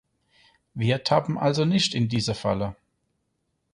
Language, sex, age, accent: German, male, 40-49, Deutschland Deutsch